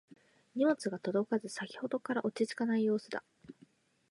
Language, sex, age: Japanese, female, 19-29